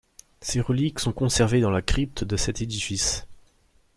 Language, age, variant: French, 30-39, Français de métropole